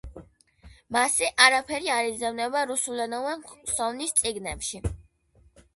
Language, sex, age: Georgian, female, under 19